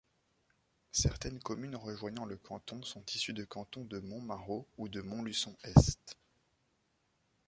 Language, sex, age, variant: French, male, 19-29, Français de métropole